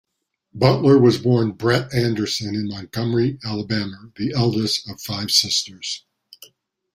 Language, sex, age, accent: English, male, 60-69, United States English